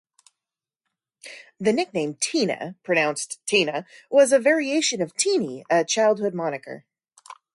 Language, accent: English, United States English